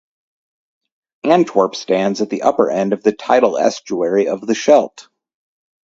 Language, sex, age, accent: English, male, 30-39, United States English